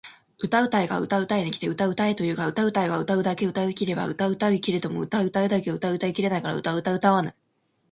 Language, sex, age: Japanese, female, under 19